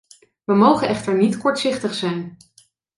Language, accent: Dutch, Nederlands Nederlands